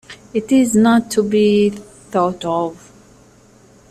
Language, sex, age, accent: English, female, 19-29, United States English